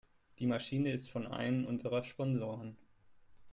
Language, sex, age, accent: German, male, 19-29, Deutschland Deutsch